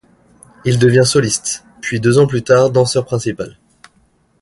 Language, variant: French, Français de métropole